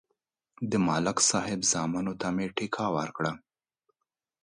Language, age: Pashto, 50-59